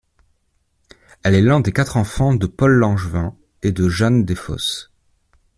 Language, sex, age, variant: French, male, 19-29, Français de métropole